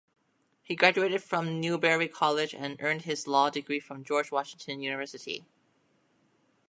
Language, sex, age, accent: English, female, 30-39, United States English